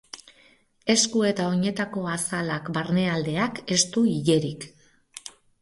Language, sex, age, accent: Basque, female, 50-59, Mendebalekoa (Araba, Bizkaia, Gipuzkoako mendebaleko herri batzuk)